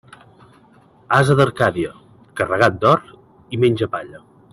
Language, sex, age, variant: Catalan, male, 40-49, Central